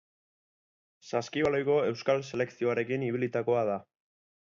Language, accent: Basque, Erdialdekoa edo Nafarra (Gipuzkoa, Nafarroa)